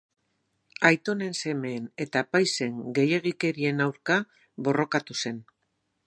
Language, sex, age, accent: Basque, female, 60-69, Mendebalekoa (Araba, Bizkaia, Gipuzkoako mendebaleko herri batzuk)